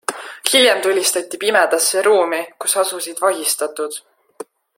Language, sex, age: Estonian, female, 19-29